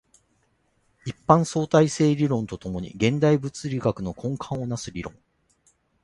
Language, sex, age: Japanese, male, 40-49